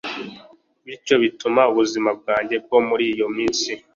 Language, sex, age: Kinyarwanda, male, 19-29